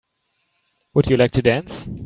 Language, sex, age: English, male, 19-29